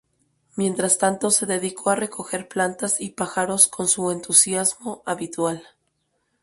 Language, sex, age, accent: Spanish, female, 30-39, México